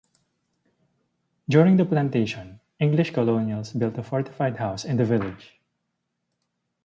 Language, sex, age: English, male, 19-29